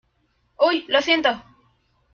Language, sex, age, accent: Spanish, male, under 19, México